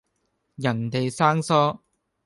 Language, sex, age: Cantonese, male, 19-29